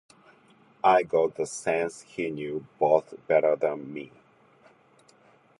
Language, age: English, 50-59